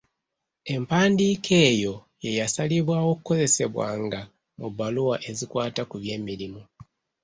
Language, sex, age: Ganda, male, 30-39